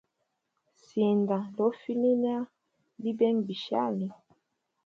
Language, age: Hemba, 30-39